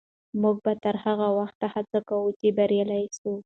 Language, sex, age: Pashto, female, 19-29